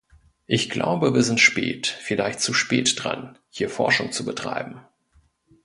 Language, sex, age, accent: German, male, 30-39, Deutschland Deutsch